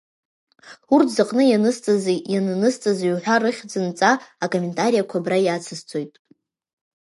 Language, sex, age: Abkhazian, female, 19-29